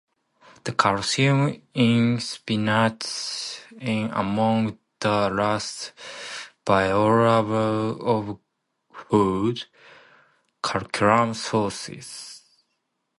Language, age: English, 19-29